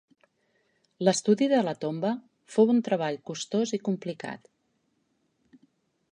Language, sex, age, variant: Catalan, female, 40-49, Central